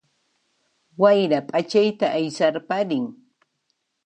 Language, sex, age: Puno Quechua, female, 19-29